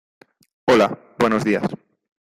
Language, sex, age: Spanish, male, 19-29